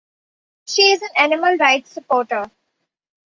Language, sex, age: English, female, 19-29